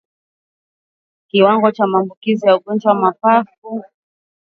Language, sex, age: Swahili, female, 19-29